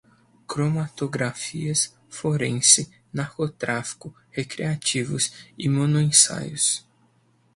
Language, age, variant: Portuguese, 19-29, Portuguese (Brasil)